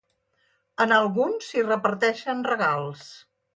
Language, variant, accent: Catalan, Central, central